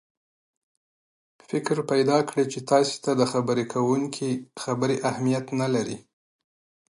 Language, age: Pashto, 30-39